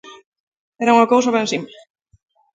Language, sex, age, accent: Galician, female, 40-49, Central (gheada)